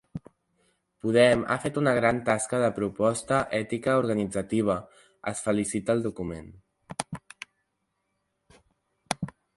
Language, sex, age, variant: Catalan, male, under 19, Central